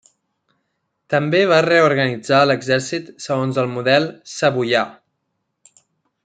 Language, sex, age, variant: Catalan, male, 19-29, Central